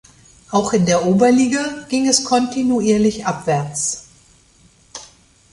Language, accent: German, Deutschland Deutsch